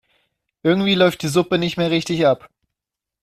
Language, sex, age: German, male, 19-29